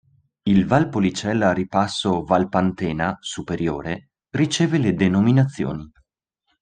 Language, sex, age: Italian, male, 30-39